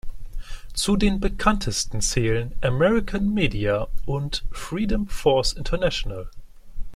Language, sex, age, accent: German, male, 19-29, Deutschland Deutsch